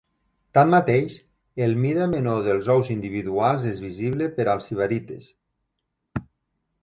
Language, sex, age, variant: Catalan, male, 30-39, Nord-Occidental